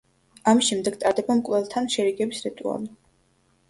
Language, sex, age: Georgian, female, under 19